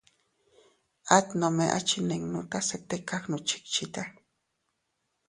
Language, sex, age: Teutila Cuicatec, female, 30-39